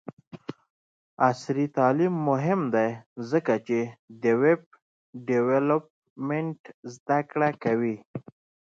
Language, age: Pashto, 30-39